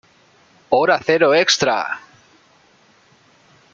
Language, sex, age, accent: Spanish, male, 30-39, España: Centro-Sur peninsular (Madrid, Toledo, Castilla-La Mancha)